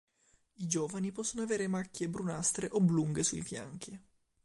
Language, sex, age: Italian, male, 19-29